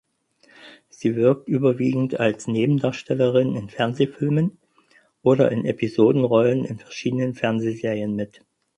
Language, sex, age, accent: German, male, 50-59, Deutschland Deutsch